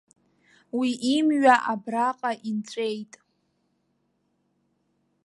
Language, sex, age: Abkhazian, female, under 19